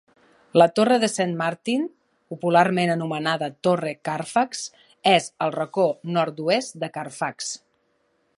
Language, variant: Catalan, Central